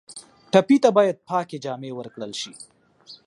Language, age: Pashto, 30-39